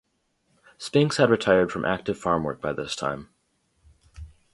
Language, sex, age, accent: English, male, 30-39, United States English